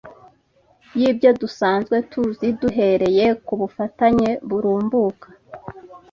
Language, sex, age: Kinyarwanda, female, 19-29